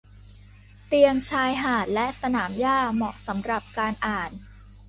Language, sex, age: Thai, female, 19-29